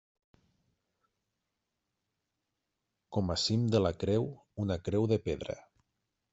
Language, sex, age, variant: Catalan, male, 30-39, Nord-Occidental